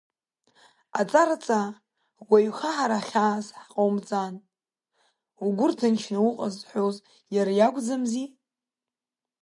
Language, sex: Abkhazian, female